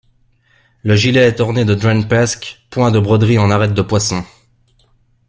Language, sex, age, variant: French, male, 30-39, Français de métropole